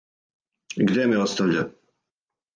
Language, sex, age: Serbian, male, 50-59